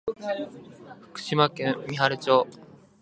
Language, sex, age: Japanese, male, 19-29